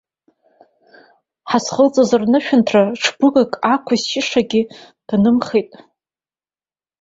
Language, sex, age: Abkhazian, female, 30-39